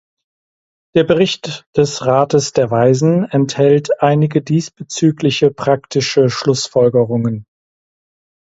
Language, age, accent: German, 40-49, Deutschland Deutsch